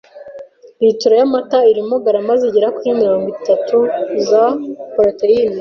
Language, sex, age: Kinyarwanda, female, 19-29